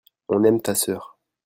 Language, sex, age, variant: French, male, 19-29, Français de métropole